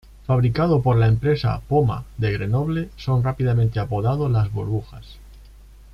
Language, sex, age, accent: Spanish, male, 40-49, España: Centro-Sur peninsular (Madrid, Toledo, Castilla-La Mancha)